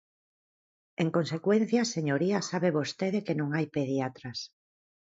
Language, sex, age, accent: Galician, female, 50-59, Normativo (estándar)